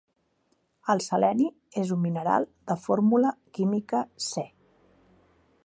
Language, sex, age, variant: Catalan, female, 50-59, Central